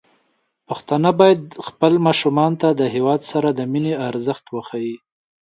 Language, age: Pashto, 19-29